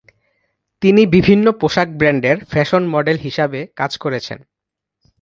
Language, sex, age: Bengali, male, 19-29